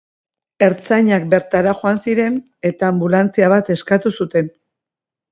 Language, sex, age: Basque, female, 60-69